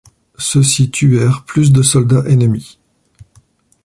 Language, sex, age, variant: French, male, 40-49, Français de métropole